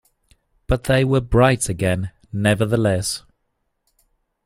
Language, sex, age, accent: English, male, 30-39, Southern African (South Africa, Zimbabwe, Namibia)